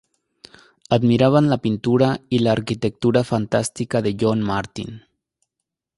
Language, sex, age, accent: Spanish, male, 19-29, México